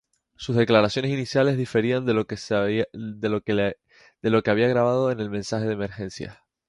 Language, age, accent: Spanish, 19-29, España: Islas Canarias